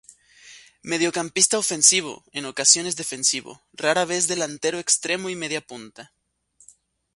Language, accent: Spanish, México